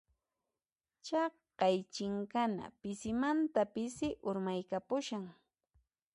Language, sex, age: Puno Quechua, female, 30-39